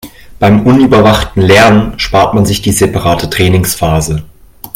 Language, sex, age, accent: German, male, 19-29, Deutschland Deutsch